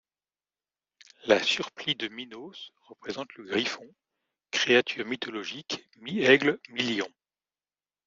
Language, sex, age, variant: French, male, 50-59, Français de métropole